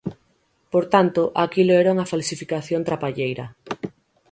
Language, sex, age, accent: Galician, female, 19-29, Central (gheada); Oriental (común en zona oriental)